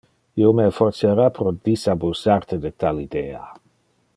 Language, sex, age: Interlingua, male, 40-49